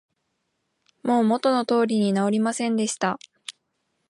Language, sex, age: Japanese, female, 19-29